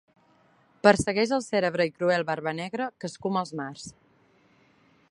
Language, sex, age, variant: Catalan, female, 19-29, Central